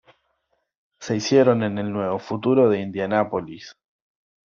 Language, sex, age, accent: Spanish, male, 19-29, Rioplatense: Argentina, Uruguay, este de Bolivia, Paraguay